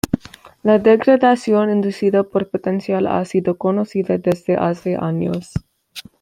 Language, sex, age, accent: Spanish, female, under 19, México